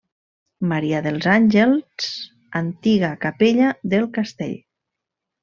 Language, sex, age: Catalan, female, 40-49